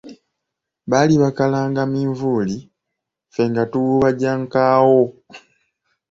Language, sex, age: Ganda, male, 19-29